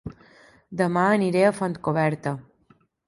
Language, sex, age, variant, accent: Catalan, female, 19-29, Balear, mallorquí